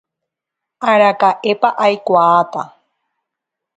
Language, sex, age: Guarani, female, 40-49